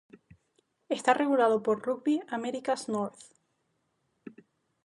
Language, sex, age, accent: Spanish, female, 19-29, España: Islas Canarias